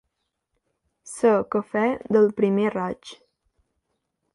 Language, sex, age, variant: Catalan, female, under 19, Balear